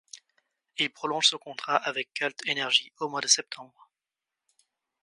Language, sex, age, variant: French, male, 19-29, Français de métropole